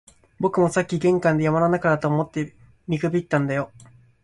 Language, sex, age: Japanese, male, 19-29